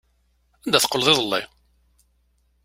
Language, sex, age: Kabyle, male, 40-49